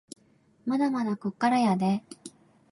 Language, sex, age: Japanese, female, 19-29